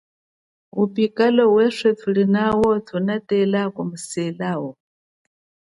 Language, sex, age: Chokwe, female, 40-49